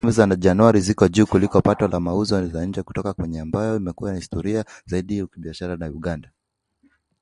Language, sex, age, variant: Swahili, male, 19-29, Kiswahili cha Bara ya Kenya